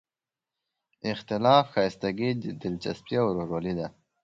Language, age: Pashto, under 19